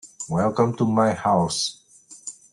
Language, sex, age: English, male, 40-49